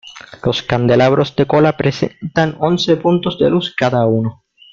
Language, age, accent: Spanish, 90+, Caribe: Cuba, Venezuela, Puerto Rico, República Dominicana, Panamá, Colombia caribeña, México caribeño, Costa del golfo de México